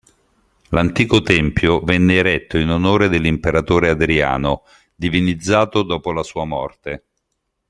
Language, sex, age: Italian, male, 50-59